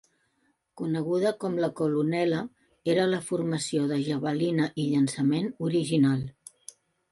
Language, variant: Catalan, Central